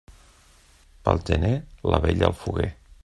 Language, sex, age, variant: Catalan, male, 40-49, Central